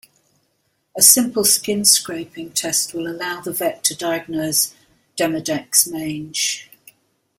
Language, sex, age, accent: English, female, 60-69, England English